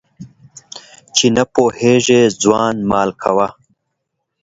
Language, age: Pashto, 19-29